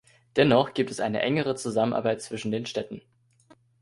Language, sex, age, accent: German, male, 19-29, Deutschland Deutsch